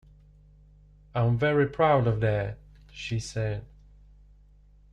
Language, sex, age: English, male, 19-29